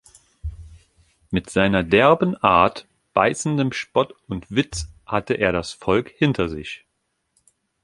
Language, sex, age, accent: German, male, 30-39, Deutschland Deutsch